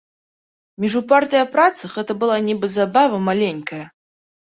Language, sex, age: Belarusian, female, 19-29